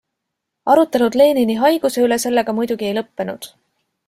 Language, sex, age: Estonian, female, 40-49